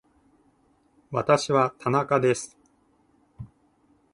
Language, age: Japanese, 19-29